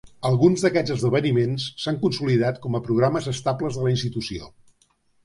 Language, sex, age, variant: Catalan, male, 60-69, Central